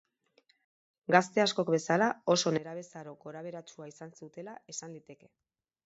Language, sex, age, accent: Basque, female, 40-49, Erdialdekoa edo Nafarra (Gipuzkoa, Nafarroa)